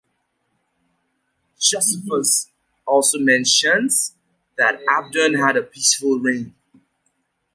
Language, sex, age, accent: English, male, 30-39, United States English